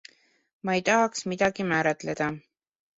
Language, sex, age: Estonian, female, 30-39